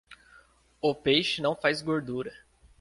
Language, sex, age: Portuguese, male, 19-29